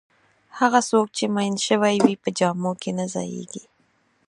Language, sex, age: Pashto, female, 30-39